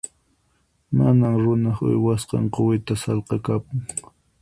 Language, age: Puno Quechua, 19-29